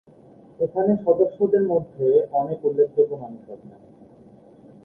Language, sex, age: Bengali, male, 19-29